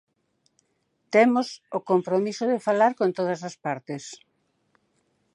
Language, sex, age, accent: Galician, female, 70-79, Atlántico (seseo e gheada)